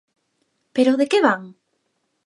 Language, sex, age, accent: Galician, female, 30-39, Normativo (estándar)